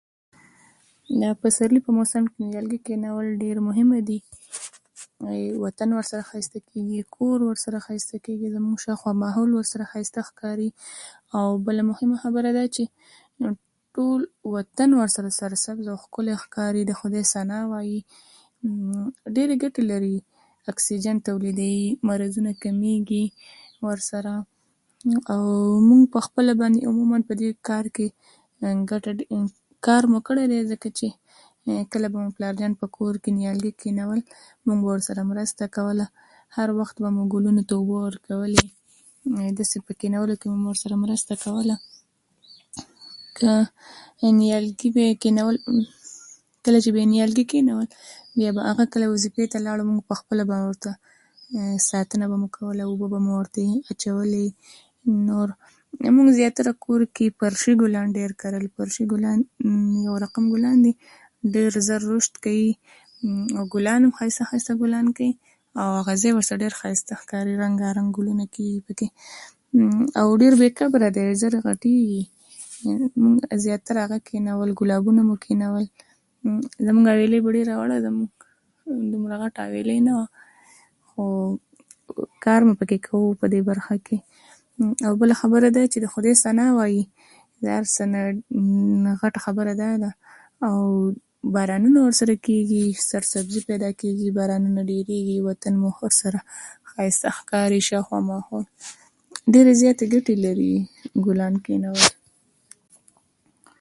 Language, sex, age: Pashto, female, 19-29